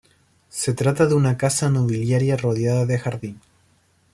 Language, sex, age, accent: Spanish, male, 30-39, Chileno: Chile, Cuyo